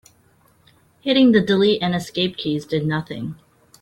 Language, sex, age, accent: English, female, 19-29, United States English